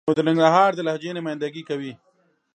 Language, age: Pashto, 40-49